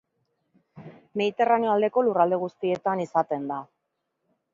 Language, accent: Basque, Mendebalekoa (Araba, Bizkaia, Gipuzkoako mendebaleko herri batzuk)